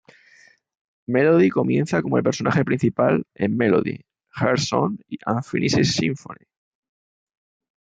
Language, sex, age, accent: Spanish, male, 40-49, España: Sur peninsular (Andalucia, Extremadura, Murcia)